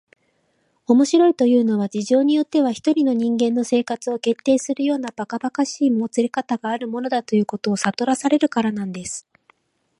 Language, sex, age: Japanese, female, 40-49